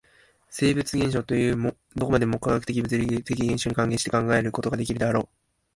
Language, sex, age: Japanese, male, 19-29